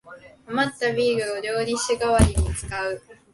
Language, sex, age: Japanese, female, 19-29